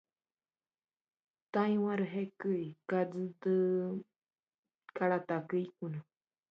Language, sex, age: Spanish, female, 19-29